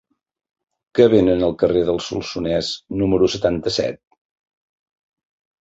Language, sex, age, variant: Catalan, male, 60-69, Central